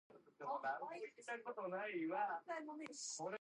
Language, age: English, 19-29